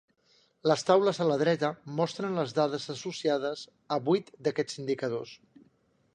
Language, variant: Catalan, Central